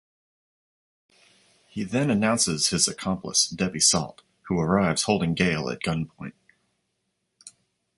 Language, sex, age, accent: English, male, 40-49, United States English